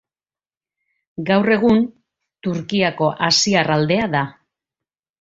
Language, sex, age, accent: Basque, female, 40-49, Mendebalekoa (Araba, Bizkaia, Gipuzkoako mendebaleko herri batzuk)